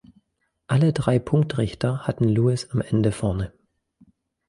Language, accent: German, Deutschland Deutsch